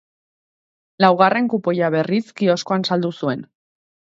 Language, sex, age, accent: Basque, female, 19-29, Erdialdekoa edo Nafarra (Gipuzkoa, Nafarroa)